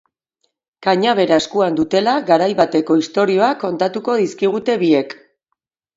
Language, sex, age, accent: Basque, female, 40-49, Mendebalekoa (Araba, Bizkaia, Gipuzkoako mendebaleko herri batzuk)